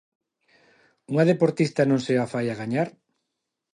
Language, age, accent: Galician, 40-49, Neofalante